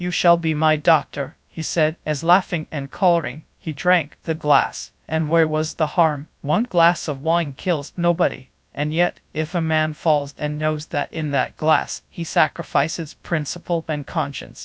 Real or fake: fake